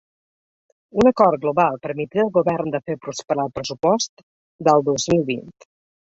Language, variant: Catalan, Balear